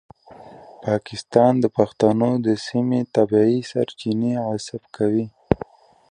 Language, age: Pashto, 19-29